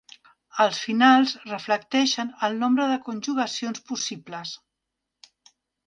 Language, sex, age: Catalan, female, 50-59